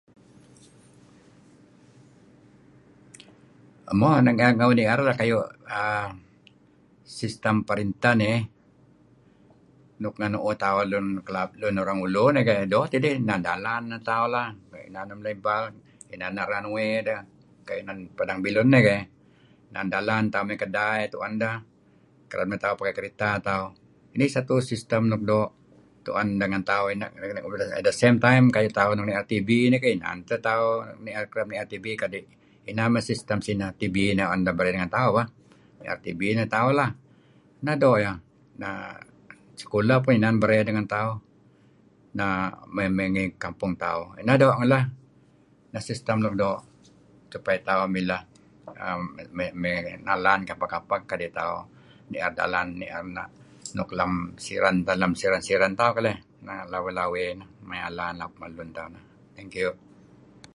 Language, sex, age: Kelabit, male, 70-79